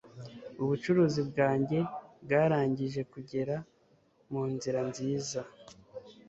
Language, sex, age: Kinyarwanda, male, 30-39